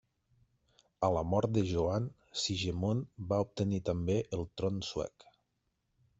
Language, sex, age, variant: Catalan, male, 30-39, Nord-Occidental